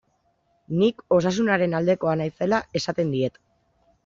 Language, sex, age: Basque, female, 19-29